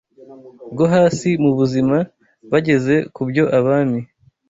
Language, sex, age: Kinyarwanda, male, 19-29